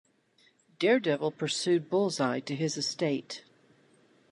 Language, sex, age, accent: English, female, 50-59, United States English